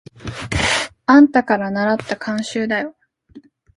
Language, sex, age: Japanese, female, 19-29